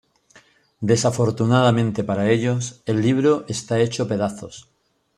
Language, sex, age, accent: Spanish, male, 50-59, España: Sur peninsular (Andalucia, Extremadura, Murcia)